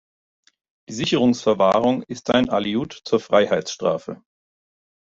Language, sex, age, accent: German, male, 40-49, Deutschland Deutsch